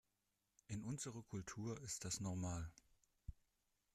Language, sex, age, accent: German, male, 19-29, Deutschland Deutsch